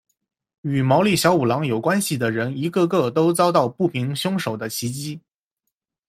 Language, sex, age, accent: Chinese, male, 19-29, 出生地：江苏省